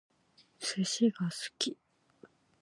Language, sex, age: Japanese, female, 19-29